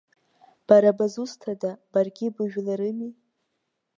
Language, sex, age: Abkhazian, female, 19-29